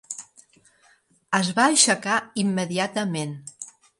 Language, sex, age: Catalan, female, 60-69